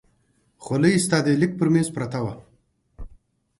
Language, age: Pashto, 30-39